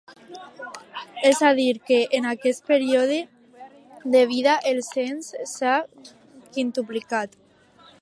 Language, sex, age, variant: Catalan, female, under 19, Alacantí